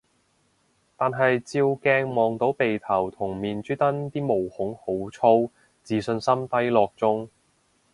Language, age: Cantonese, 19-29